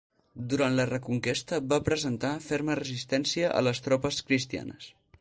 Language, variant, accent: Catalan, Central, central